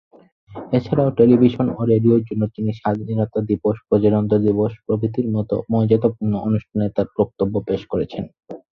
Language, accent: Bengali, প্রমিত বাংলা